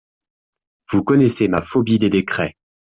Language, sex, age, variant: French, male, 19-29, Français de métropole